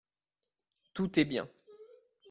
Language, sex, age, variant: French, male, 30-39, Français de métropole